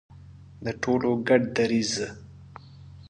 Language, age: Pashto, 30-39